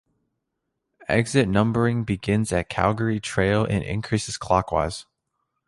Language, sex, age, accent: English, male, under 19, United States English